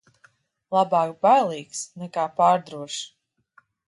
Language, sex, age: Latvian, female, 30-39